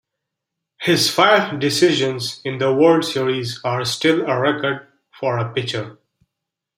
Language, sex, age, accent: English, male, 19-29, United States English